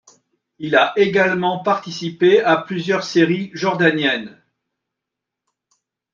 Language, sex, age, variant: French, male, 60-69, Français de métropole